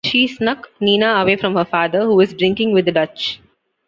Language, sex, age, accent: English, female, 19-29, India and South Asia (India, Pakistan, Sri Lanka)